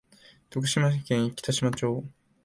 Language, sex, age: Japanese, male, 19-29